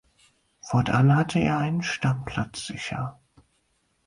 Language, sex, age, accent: German, male, 19-29, Deutschland Deutsch